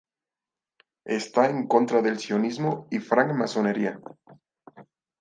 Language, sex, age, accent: Spanish, male, 19-29, México